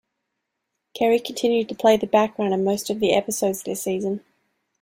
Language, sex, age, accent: English, female, 19-29, Australian English